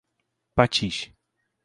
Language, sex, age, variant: Portuguese, male, 19-29, Portuguese (Brasil)